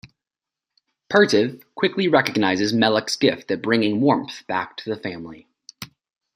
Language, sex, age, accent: English, male, 19-29, United States English